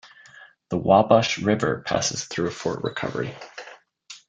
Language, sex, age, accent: English, male, 19-29, United States English